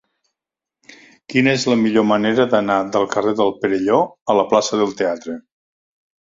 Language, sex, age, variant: Catalan, male, 60-69, Septentrional